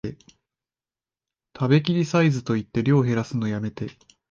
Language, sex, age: Japanese, male, 19-29